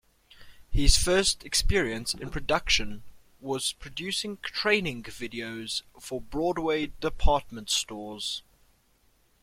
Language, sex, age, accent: English, male, 19-29, Southern African (South Africa, Zimbabwe, Namibia)